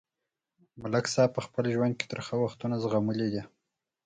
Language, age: Pashto, 30-39